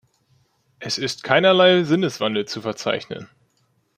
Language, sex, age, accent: German, male, 19-29, Deutschland Deutsch